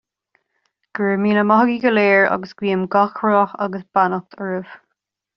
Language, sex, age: Irish, female, 19-29